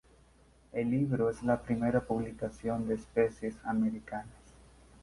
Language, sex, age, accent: Spanish, male, 19-29, México